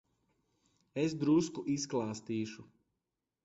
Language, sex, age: Latvian, male, 30-39